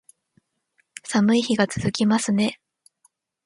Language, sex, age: Japanese, female, 19-29